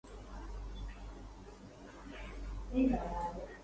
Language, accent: English, United States English